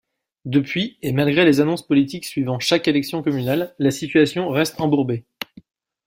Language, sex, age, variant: French, male, 30-39, Français de métropole